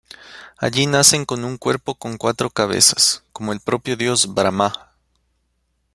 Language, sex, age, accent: Spanish, male, 19-29, Andino-Pacífico: Colombia, Perú, Ecuador, oeste de Bolivia y Venezuela andina